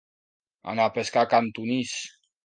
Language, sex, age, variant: Catalan, male, 19-29, Septentrional